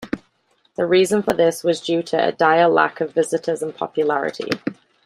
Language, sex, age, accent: English, female, 30-39, England English